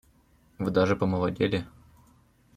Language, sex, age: Russian, male, 19-29